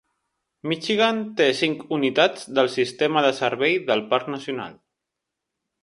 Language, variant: Catalan, Central